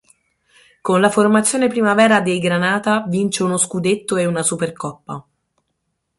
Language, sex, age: Italian, male, 30-39